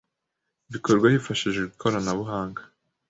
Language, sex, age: Kinyarwanda, male, 19-29